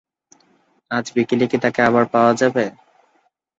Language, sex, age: Bengali, male, 19-29